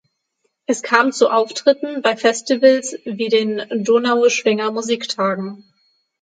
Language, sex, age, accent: German, female, 19-29, Deutschland Deutsch; Hochdeutsch